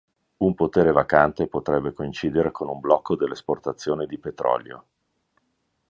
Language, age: Italian, 50-59